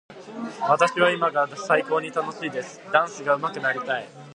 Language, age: Japanese, 19-29